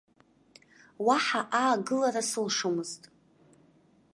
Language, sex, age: Abkhazian, female, under 19